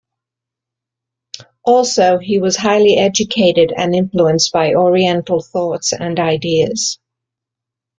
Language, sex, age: English, female, 70-79